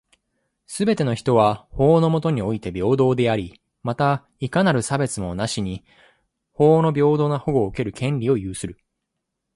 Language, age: Japanese, 19-29